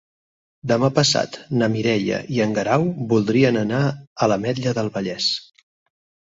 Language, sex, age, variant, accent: Catalan, male, 30-39, Central, Barcelona